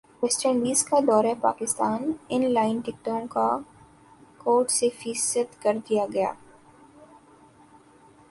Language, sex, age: Urdu, female, 19-29